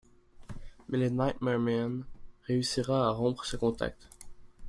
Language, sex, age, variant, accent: French, male, under 19, Français d'Amérique du Nord, Français du Canada